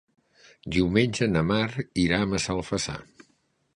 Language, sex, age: Catalan, male, 60-69